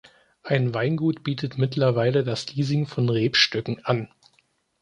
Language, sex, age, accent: German, male, 19-29, Deutschland Deutsch